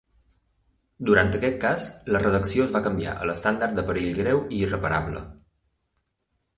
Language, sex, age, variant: Catalan, male, 30-39, Balear